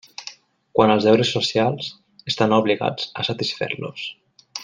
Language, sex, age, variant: Catalan, male, 19-29, Nord-Occidental